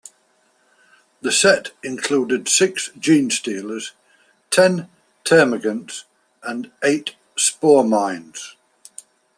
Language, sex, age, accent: English, male, 60-69, England English